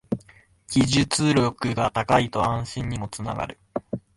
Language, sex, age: Japanese, female, 19-29